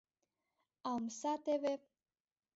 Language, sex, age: Mari, female, under 19